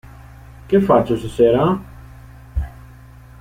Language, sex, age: Italian, male, 19-29